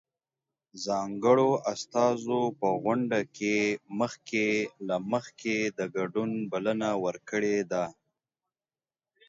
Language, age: Pashto, 30-39